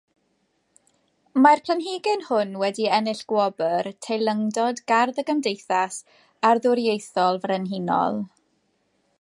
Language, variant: Welsh, South-Western Welsh